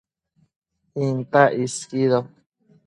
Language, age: Matsés, under 19